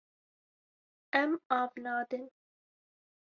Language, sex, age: Kurdish, female, 19-29